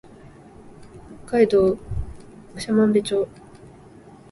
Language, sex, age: Japanese, female, 19-29